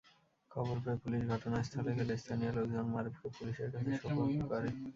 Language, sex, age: Bengali, male, 19-29